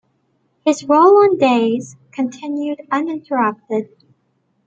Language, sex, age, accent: English, female, 19-29, United States English